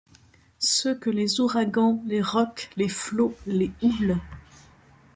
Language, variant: French, Français de métropole